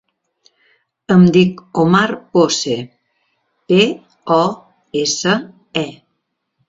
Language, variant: Catalan, Central